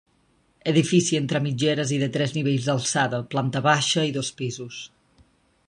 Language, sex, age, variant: Catalan, male, 19-29, Nord-Occidental